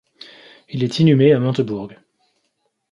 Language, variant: French, Français de métropole